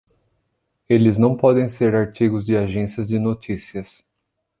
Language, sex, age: Portuguese, male, 30-39